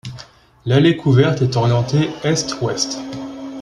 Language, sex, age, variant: French, male, 30-39, Français de métropole